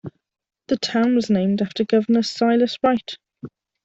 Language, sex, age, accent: English, female, 30-39, Welsh English